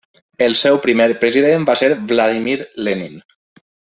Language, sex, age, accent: Catalan, male, 30-39, valencià